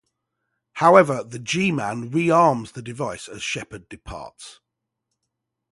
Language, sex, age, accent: English, male, 40-49, England English